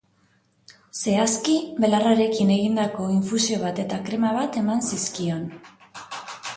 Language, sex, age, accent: Basque, female, 30-39, Mendebalekoa (Araba, Bizkaia, Gipuzkoako mendebaleko herri batzuk)